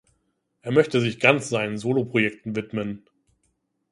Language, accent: German, Deutschland Deutsch